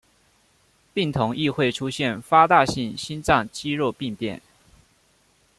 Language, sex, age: Chinese, male, 19-29